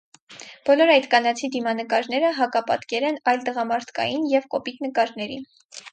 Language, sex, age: Armenian, female, under 19